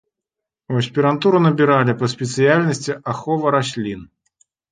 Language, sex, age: Belarusian, male, 40-49